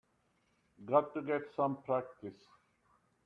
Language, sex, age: English, male, 30-39